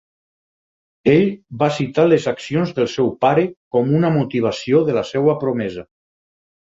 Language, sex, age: Catalan, male, 50-59